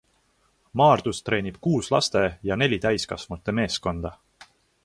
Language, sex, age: Estonian, male, 19-29